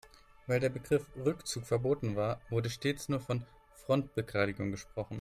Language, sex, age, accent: German, male, 19-29, Deutschland Deutsch